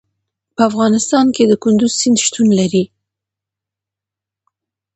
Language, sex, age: Pashto, female, 19-29